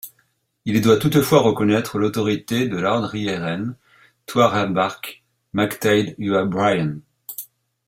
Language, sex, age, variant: French, male, 40-49, Français de métropole